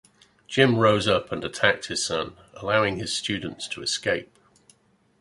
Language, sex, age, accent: English, male, 50-59, England English